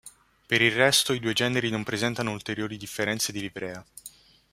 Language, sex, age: Italian, male, under 19